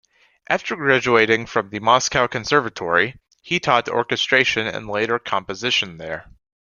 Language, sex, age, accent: English, male, under 19, United States English